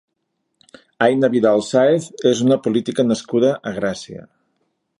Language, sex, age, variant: Catalan, male, 50-59, Nord-Occidental